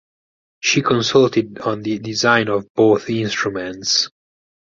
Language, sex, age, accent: English, male, 19-29, Italian